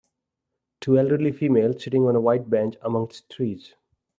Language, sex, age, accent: English, male, 30-39, India and South Asia (India, Pakistan, Sri Lanka)